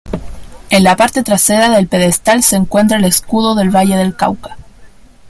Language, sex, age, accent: Spanish, female, under 19, Chileno: Chile, Cuyo